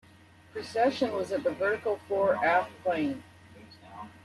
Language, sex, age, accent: English, female, 40-49, United States English